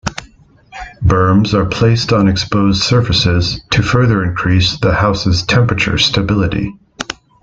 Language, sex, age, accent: English, male, 40-49, United States English